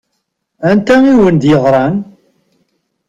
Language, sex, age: Kabyle, male, 50-59